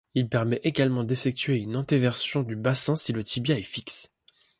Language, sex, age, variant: French, male, 30-39, Français de métropole